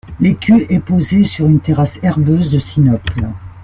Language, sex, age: French, female, 60-69